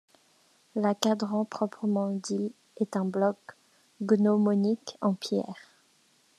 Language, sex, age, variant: French, female, under 19, Français de métropole